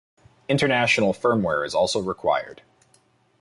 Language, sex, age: English, male, 19-29